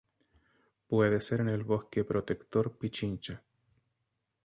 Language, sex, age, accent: Spanish, male, 30-39, Chileno: Chile, Cuyo